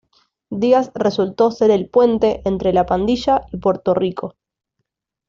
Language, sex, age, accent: Spanish, female, 19-29, Rioplatense: Argentina, Uruguay, este de Bolivia, Paraguay